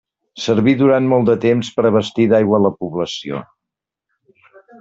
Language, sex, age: Catalan, male, 50-59